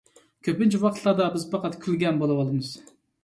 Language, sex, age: Uyghur, male, 30-39